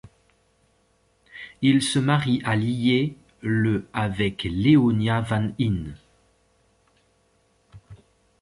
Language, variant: French, Français de métropole